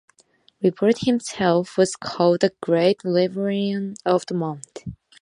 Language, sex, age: English, female, 19-29